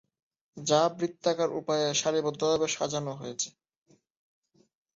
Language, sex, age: Bengali, male, 19-29